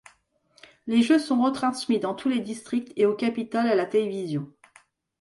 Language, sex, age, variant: French, female, 40-49, Français de métropole